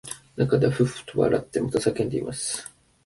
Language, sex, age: Japanese, male, 19-29